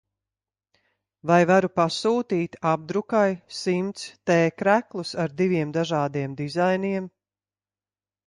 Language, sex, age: Latvian, female, 50-59